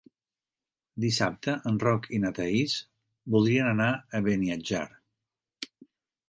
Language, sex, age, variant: Catalan, male, 70-79, Central